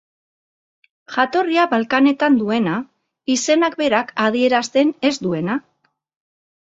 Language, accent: Basque, Mendebalekoa (Araba, Bizkaia, Gipuzkoako mendebaleko herri batzuk)